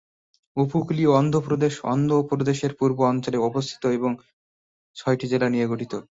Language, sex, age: Bengali, male, 19-29